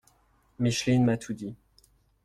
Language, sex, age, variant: French, male, 30-39, Français de métropole